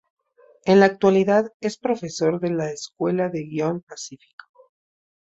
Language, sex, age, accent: Spanish, male, 19-29, México